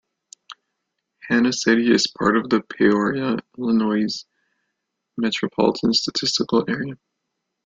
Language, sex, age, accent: English, male, 19-29, United States English